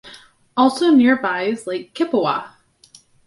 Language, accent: English, United States English